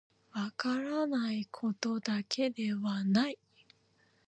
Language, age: Japanese, 19-29